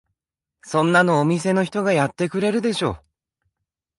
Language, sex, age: Japanese, male, 30-39